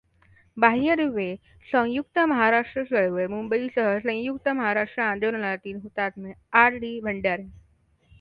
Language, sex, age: Marathi, female, under 19